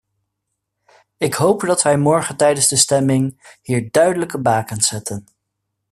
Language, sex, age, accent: Dutch, male, 19-29, Nederlands Nederlands